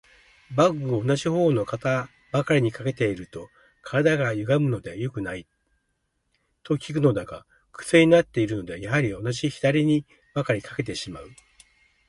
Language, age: Japanese, 60-69